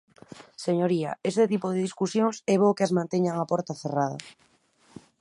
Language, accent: Galician, Normativo (estándar)